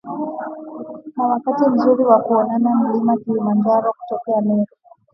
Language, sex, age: Swahili, female, 19-29